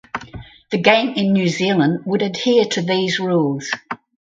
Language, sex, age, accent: English, female, 60-69, Australian English